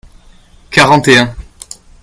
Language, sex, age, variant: French, male, under 19, Français de métropole